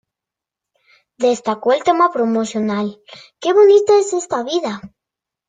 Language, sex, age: Spanish, female, under 19